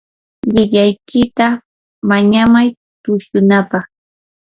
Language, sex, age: Yanahuanca Pasco Quechua, female, 19-29